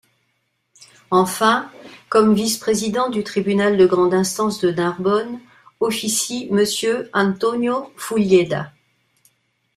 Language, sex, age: French, female, 60-69